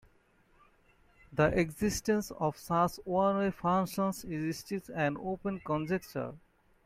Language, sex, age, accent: English, male, 19-29, India and South Asia (India, Pakistan, Sri Lanka)